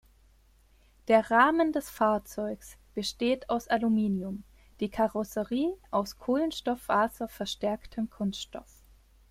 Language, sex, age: German, female, 30-39